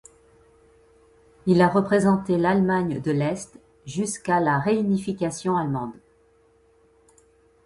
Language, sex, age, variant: French, female, 50-59, Français de métropole